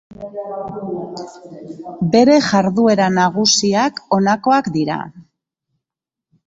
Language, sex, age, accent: Basque, female, 50-59, Mendebalekoa (Araba, Bizkaia, Gipuzkoako mendebaleko herri batzuk)